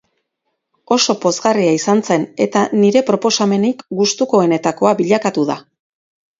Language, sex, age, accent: Basque, female, 40-49, Erdialdekoa edo Nafarra (Gipuzkoa, Nafarroa)